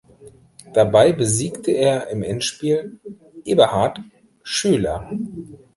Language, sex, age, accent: German, male, 30-39, Deutschland Deutsch